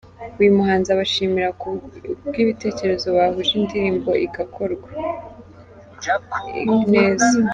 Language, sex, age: Kinyarwanda, female, 19-29